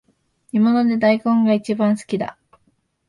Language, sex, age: Japanese, female, 19-29